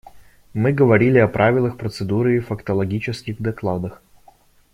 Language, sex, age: Russian, male, 19-29